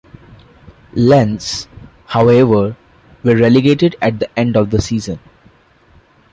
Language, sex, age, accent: English, male, 19-29, India and South Asia (India, Pakistan, Sri Lanka)